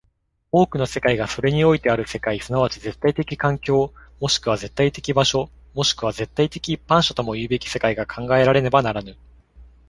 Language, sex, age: Japanese, male, 19-29